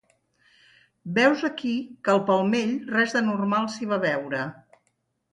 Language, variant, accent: Catalan, Central, central